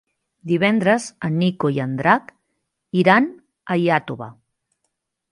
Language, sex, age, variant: Catalan, female, 40-49, Central